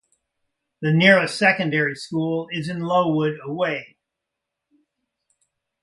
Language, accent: English, United States English